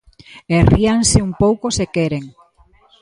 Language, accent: Galician, Normativo (estándar)